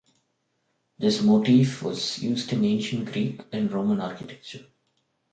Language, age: English, 19-29